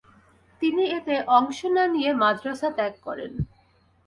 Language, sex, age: Bengali, female, 19-29